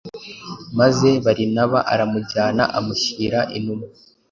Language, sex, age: Kinyarwanda, male, 19-29